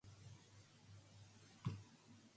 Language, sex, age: English, female, 19-29